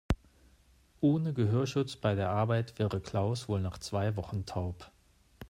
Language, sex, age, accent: German, male, 40-49, Deutschland Deutsch